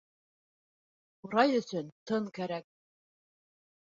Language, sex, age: Bashkir, female, 30-39